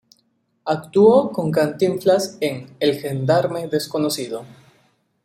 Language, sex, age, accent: Spanish, male, 19-29, México